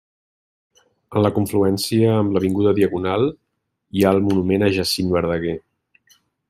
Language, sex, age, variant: Catalan, male, 40-49, Central